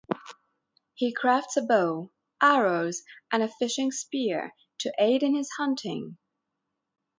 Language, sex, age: English, female, 30-39